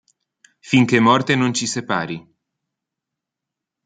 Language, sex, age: Italian, male, 19-29